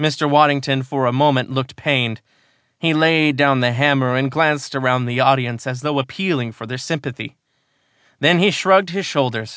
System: none